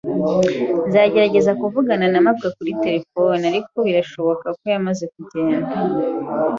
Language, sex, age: Kinyarwanda, female, 19-29